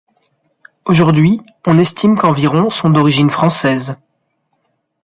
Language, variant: French, Français de métropole